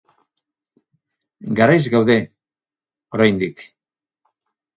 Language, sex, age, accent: Basque, male, 50-59, Mendebalekoa (Araba, Bizkaia, Gipuzkoako mendebaleko herri batzuk)